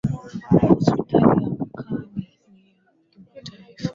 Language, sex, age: Swahili, female, 19-29